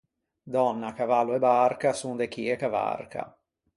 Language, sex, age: Ligurian, male, 30-39